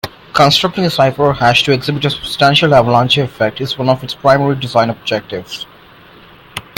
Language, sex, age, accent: English, male, 19-29, India and South Asia (India, Pakistan, Sri Lanka)